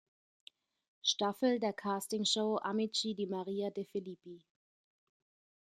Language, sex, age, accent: German, female, 30-39, Deutschland Deutsch